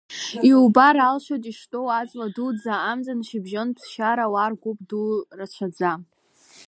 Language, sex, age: Abkhazian, female, under 19